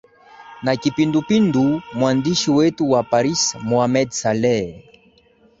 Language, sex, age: Swahili, male, 19-29